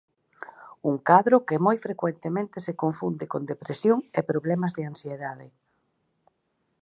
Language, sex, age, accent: Galician, female, 40-49, Oriental (común en zona oriental)